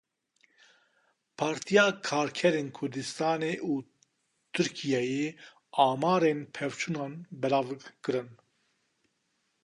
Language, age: Kurdish, 50-59